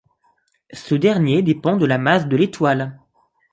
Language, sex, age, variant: French, male, under 19, Français de métropole